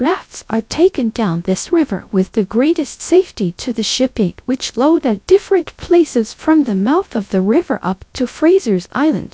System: TTS, GradTTS